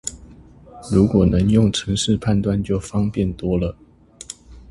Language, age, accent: Chinese, 30-39, 出生地：臺中市